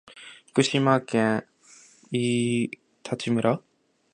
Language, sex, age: Japanese, male, 19-29